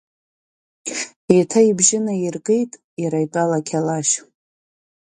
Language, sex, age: Abkhazian, female, 30-39